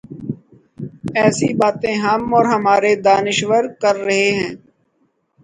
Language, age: Urdu, 40-49